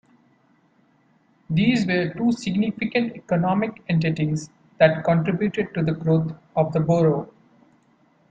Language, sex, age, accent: English, male, 19-29, India and South Asia (India, Pakistan, Sri Lanka)